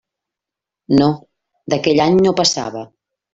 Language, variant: Catalan, Central